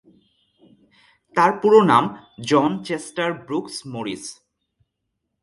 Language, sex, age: Bengali, male, 19-29